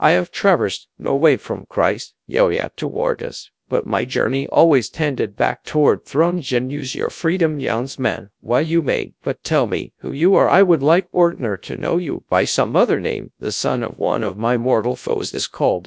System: TTS, GradTTS